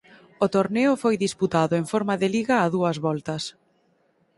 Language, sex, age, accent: Galician, female, 19-29, Oriental (común en zona oriental)